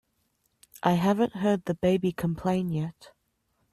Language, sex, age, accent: English, female, 30-39, Australian English